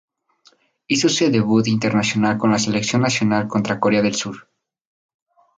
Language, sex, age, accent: Spanish, male, 19-29, México